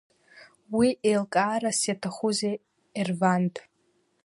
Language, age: Abkhazian, under 19